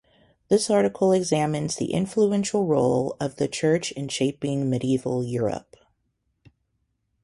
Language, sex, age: English, female, 40-49